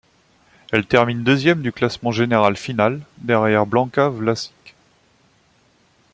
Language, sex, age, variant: French, male, 19-29, Français de métropole